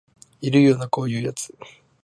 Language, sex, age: Japanese, male, 19-29